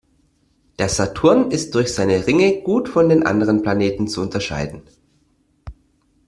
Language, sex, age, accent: German, male, 30-39, Deutschland Deutsch